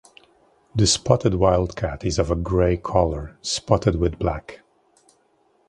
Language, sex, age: English, male, 40-49